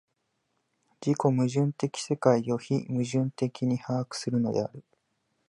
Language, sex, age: Japanese, male, 19-29